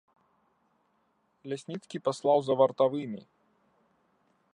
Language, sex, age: Belarusian, male, 19-29